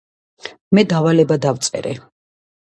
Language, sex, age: Georgian, female, 50-59